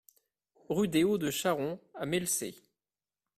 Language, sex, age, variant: French, male, 30-39, Français de métropole